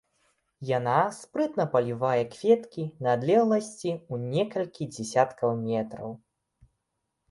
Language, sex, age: Belarusian, male, 19-29